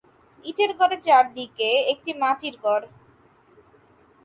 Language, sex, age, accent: Bengali, female, 19-29, শুদ্ধ বাংলা